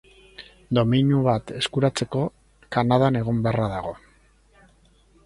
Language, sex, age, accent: Basque, male, 50-59, Erdialdekoa edo Nafarra (Gipuzkoa, Nafarroa)